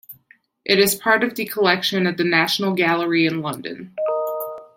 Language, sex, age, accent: English, female, 19-29, Canadian English